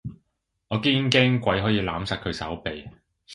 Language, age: Cantonese, 30-39